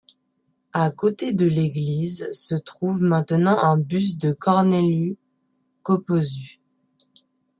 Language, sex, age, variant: French, female, 19-29, Français de métropole